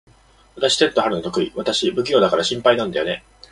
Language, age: Japanese, 19-29